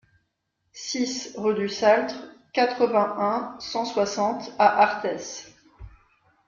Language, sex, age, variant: French, female, 40-49, Français de métropole